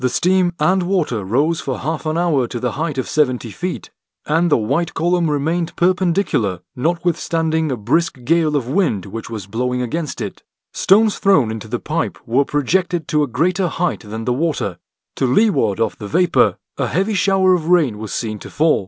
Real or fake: real